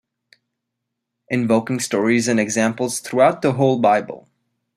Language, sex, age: English, male, 50-59